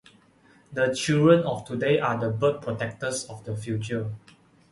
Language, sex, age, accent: English, male, 19-29, Malaysian English